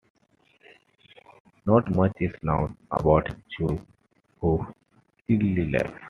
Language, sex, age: English, male, 19-29